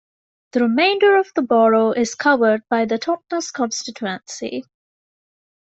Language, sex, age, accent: English, female, 19-29, England English